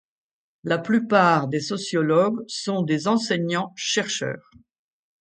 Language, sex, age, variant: French, female, 60-69, Français de métropole